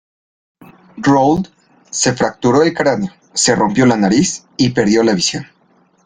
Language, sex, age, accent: Spanish, male, 19-29, México